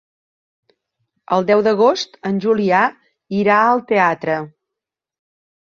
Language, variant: Catalan, Septentrional